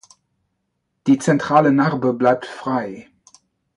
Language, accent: German, Deutschland Deutsch